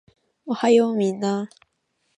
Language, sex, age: Japanese, female, under 19